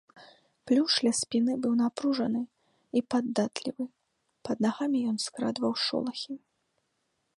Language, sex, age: Belarusian, female, 19-29